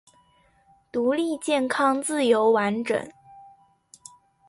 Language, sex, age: Chinese, female, 19-29